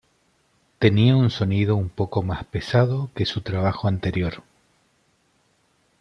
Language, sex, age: Spanish, male, 50-59